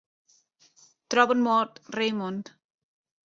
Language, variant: Catalan, Central